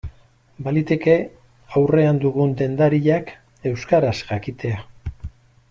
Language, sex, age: Basque, male, 60-69